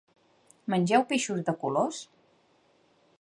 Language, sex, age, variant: Catalan, female, 40-49, Central